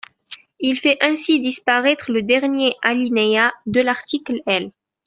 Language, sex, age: French, female, 19-29